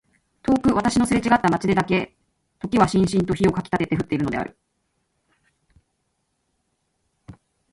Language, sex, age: Japanese, female, 40-49